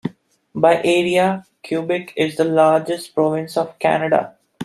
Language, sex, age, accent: English, male, 19-29, India and South Asia (India, Pakistan, Sri Lanka)